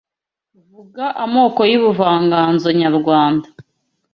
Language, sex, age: Kinyarwanda, female, 19-29